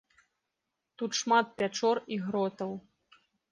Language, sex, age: Belarusian, female, 19-29